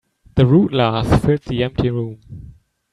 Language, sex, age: English, male, 19-29